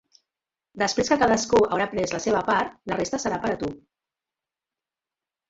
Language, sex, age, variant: Catalan, female, 60-69, Central